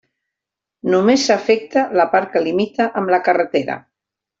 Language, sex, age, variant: Catalan, female, 50-59, Central